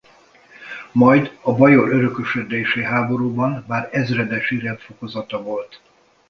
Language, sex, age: Hungarian, male, 60-69